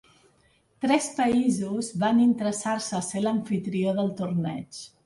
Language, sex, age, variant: Catalan, female, 60-69, Central